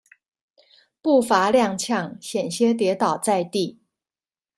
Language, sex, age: Chinese, female, 40-49